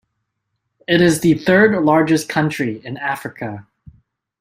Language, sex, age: English, male, 19-29